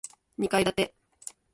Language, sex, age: Japanese, female, under 19